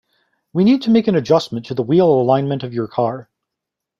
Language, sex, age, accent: English, male, 40-49, United States English